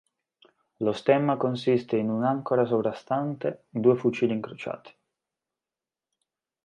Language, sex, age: Italian, male, 19-29